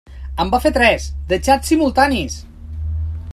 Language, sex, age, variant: Catalan, male, 40-49, Central